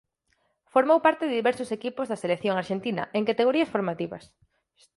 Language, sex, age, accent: Galician, female, 19-29, Atlántico (seseo e gheada)